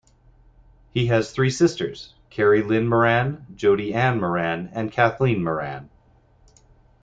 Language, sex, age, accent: English, male, 40-49, Canadian English